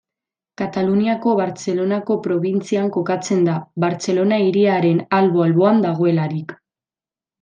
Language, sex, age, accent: Basque, female, 19-29, Mendebalekoa (Araba, Bizkaia, Gipuzkoako mendebaleko herri batzuk)